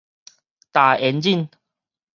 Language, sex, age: Min Nan Chinese, male, 19-29